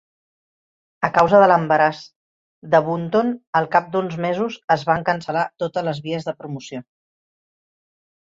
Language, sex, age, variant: Catalan, female, 50-59, Central